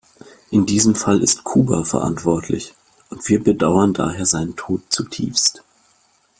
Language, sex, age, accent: German, male, 19-29, Deutschland Deutsch